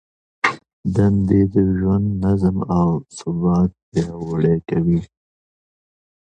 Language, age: Pashto, 40-49